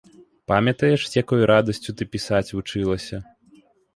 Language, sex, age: Belarusian, male, 19-29